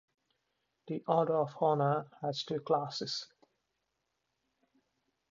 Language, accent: English, India and South Asia (India, Pakistan, Sri Lanka)